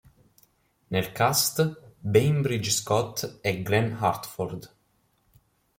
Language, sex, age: Italian, male, 19-29